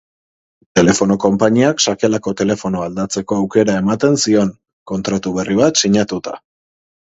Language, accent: Basque, Erdialdekoa edo Nafarra (Gipuzkoa, Nafarroa)